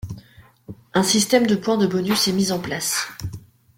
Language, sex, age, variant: French, female, 19-29, Français de métropole